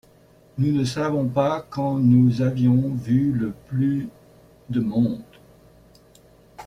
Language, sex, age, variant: French, male, 60-69, Français de métropole